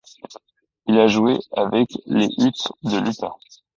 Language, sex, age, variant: French, male, 19-29, Français de métropole